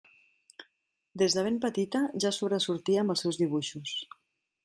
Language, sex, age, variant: Catalan, female, 50-59, Central